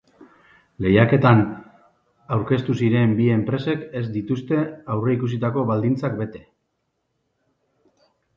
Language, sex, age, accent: Basque, male, 40-49, Mendebalekoa (Araba, Bizkaia, Gipuzkoako mendebaleko herri batzuk)